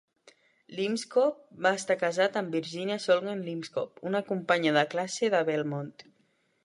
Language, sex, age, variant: Catalan, male, 19-29, Central